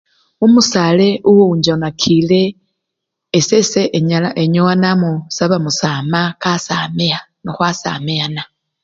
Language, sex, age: Luyia, female, 50-59